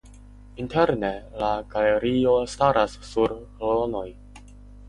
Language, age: Esperanto, under 19